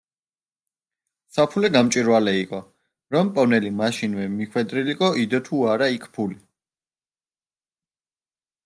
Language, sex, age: Georgian, male, 19-29